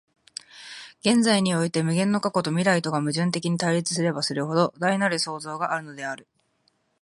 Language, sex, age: Japanese, female, 19-29